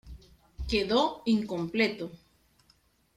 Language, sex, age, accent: Spanish, female, 40-49, Caribe: Cuba, Venezuela, Puerto Rico, República Dominicana, Panamá, Colombia caribeña, México caribeño, Costa del golfo de México